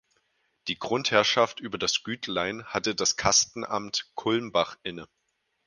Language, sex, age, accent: German, male, 19-29, Deutschland Deutsch